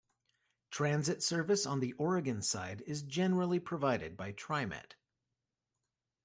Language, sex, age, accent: English, male, 40-49, United States English